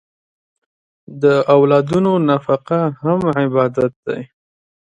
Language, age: Pashto, 19-29